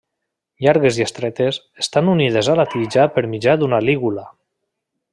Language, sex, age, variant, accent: Catalan, male, 30-39, Valencià meridional, valencià